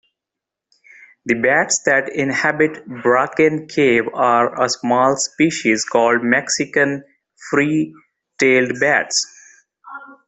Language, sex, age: English, male, 30-39